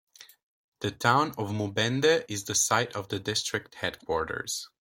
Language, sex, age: English, male, 19-29